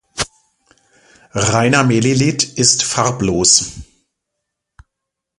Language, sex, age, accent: German, male, 40-49, Deutschland Deutsch